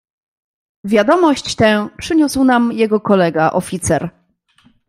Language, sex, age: Polish, female, 19-29